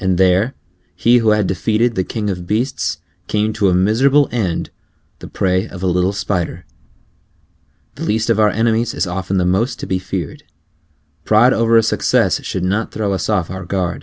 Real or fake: real